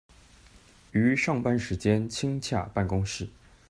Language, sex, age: Chinese, male, 30-39